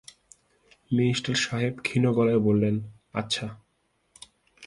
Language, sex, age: Bengali, male, 19-29